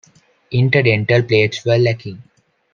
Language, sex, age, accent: English, male, 19-29, India and South Asia (India, Pakistan, Sri Lanka)